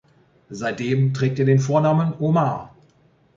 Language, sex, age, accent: German, male, 40-49, Deutschland Deutsch